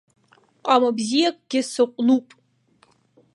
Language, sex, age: Abkhazian, female, 19-29